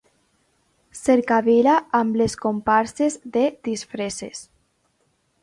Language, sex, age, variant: Catalan, female, under 19, Valencià meridional